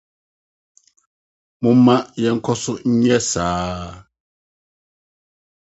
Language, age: Akan, 60-69